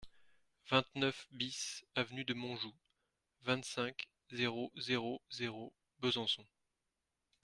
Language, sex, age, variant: French, male, 19-29, Français de métropole